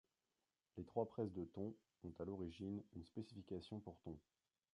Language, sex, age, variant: French, male, 19-29, Français de métropole